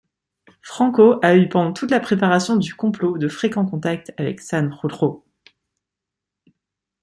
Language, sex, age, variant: French, female, 19-29, Français de métropole